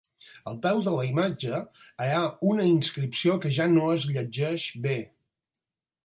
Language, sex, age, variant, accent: Catalan, male, 60-69, Balear, balear